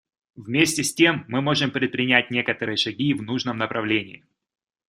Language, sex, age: Russian, male, 30-39